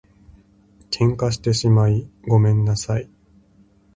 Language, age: Japanese, 19-29